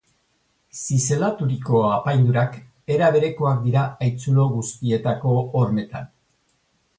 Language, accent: Basque, Erdialdekoa edo Nafarra (Gipuzkoa, Nafarroa)